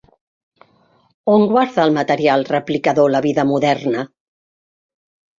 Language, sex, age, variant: Catalan, female, 60-69, Central